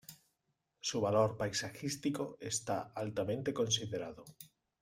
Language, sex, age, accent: Spanish, male, 30-39, España: Sur peninsular (Andalucia, Extremadura, Murcia)